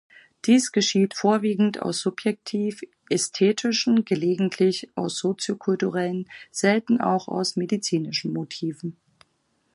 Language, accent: German, Deutschland Deutsch